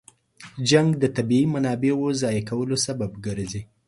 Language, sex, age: Pashto, male, 19-29